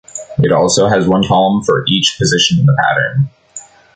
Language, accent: English, United States English